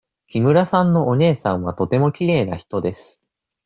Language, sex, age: Japanese, male, 19-29